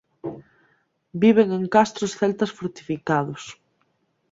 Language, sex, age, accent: Galician, female, 19-29, Central (gheada)